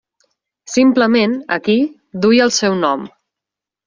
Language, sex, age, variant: Catalan, female, 19-29, Central